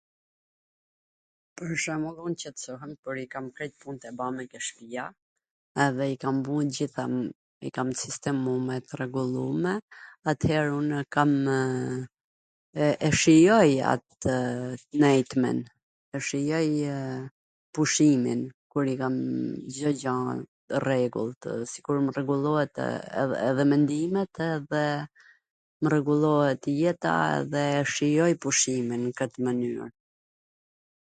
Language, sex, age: Gheg Albanian, female, 40-49